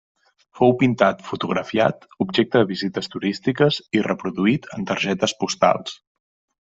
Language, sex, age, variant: Catalan, male, 30-39, Central